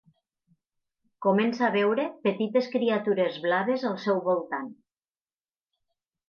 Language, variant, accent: Catalan, Nord-Occidental, Tortosí